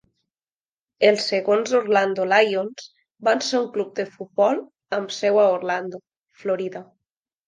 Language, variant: Catalan, Nord-Occidental